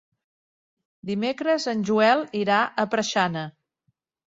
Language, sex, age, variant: Catalan, female, 60-69, Central